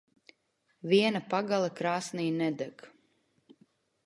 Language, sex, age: Latvian, female, 50-59